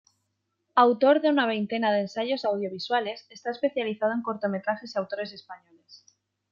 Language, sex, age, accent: Spanish, female, 19-29, España: Centro-Sur peninsular (Madrid, Toledo, Castilla-La Mancha)